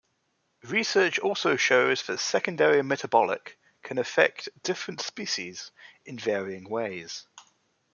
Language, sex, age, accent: English, male, 19-29, England English